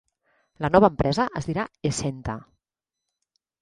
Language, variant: Catalan, Central